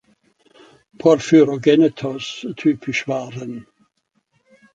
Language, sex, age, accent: German, male, 80-89, Österreichisches Deutsch